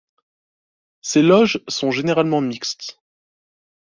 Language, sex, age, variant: French, male, 19-29, Français de métropole